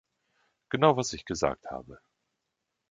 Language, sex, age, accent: German, male, 30-39, Deutschland Deutsch